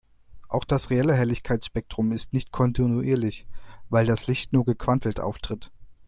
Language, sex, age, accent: German, male, 30-39, Deutschland Deutsch